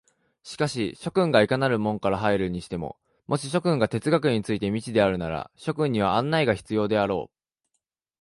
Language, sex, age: Japanese, male, 19-29